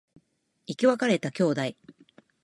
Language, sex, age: Japanese, female, 40-49